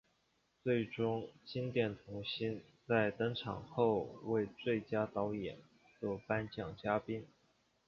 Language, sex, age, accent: Chinese, male, 19-29, 出生地：江西省